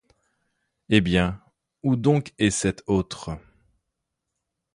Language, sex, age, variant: French, male, 30-39, Français de métropole